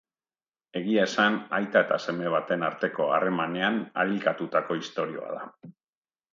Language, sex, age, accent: Basque, male, 50-59, Erdialdekoa edo Nafarra (Gipuzkoa, Nafarroa)